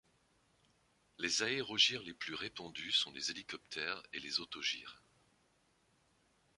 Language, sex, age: French, male, 50-59